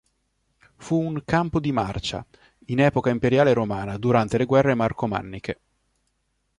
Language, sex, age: Italian, male, 40-49